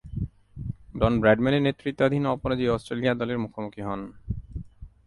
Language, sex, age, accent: Bengali, male, 19-29, Native